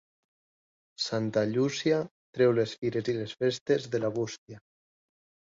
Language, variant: Catalan, Nord-Occidental